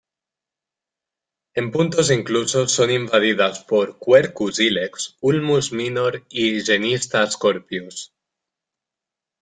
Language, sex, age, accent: Spanish, male, 19-29, España: Norte peninsular (Asturias, Castilla y León, Cantabria, País Vasco, Navarra, Aragón, La Rioja, Guadalajara, Cuenca)